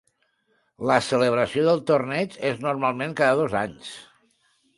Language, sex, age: Catalan, male, 60-69